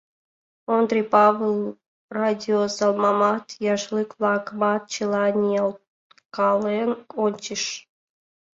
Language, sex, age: Mari, female, under 19